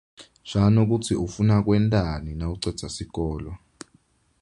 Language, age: Swati, 19-29